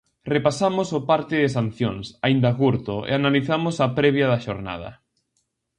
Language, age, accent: Galician, 19-29, Atlántico (seseo e gheada)